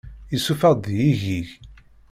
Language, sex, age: Kabyle, male, 50-59